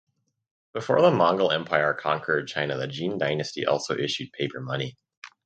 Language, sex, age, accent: English, male, under 19, United States English